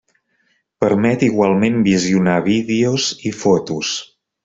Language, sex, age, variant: Catalan, male, 30-39, Central